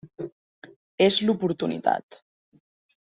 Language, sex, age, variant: Catalan, female, 30-39, Central